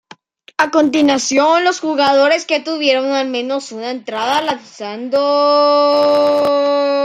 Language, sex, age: Spanish, male, under 19